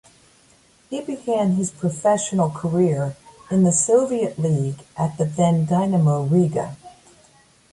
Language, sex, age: English, female, 60-69